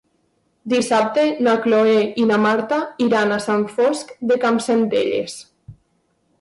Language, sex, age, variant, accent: Catalan, female, 19-29, Valencià meridional, valencià